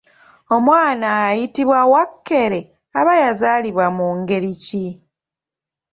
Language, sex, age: Ganda, female, 19-29